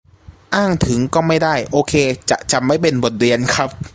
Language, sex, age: Thai, male, 19-29